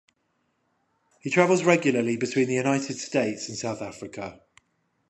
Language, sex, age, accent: English, male, 30-39, England English